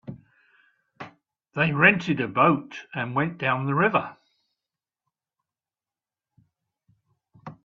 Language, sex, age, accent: English, male, 70-79, England English